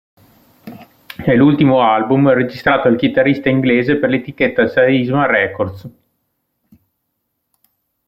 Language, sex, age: Italian, male, 30-39